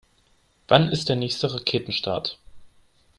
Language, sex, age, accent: German, male, under 19, Deutschland Deutsch